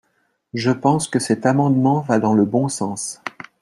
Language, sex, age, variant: French, male, 40-49, Français de métropole